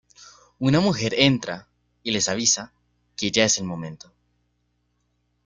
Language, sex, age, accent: Spanish, male, 19-29, Andino-Pacífico: Colombia, Perú, Ecuador, oeste de Bolivia y Venezuela andina